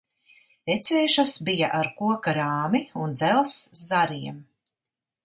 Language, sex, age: Latvian, female, 60-69